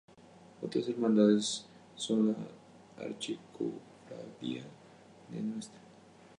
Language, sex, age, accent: Spanish, male, 19-29, México